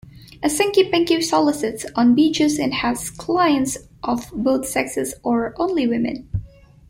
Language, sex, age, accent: English, female, 19-29, United States English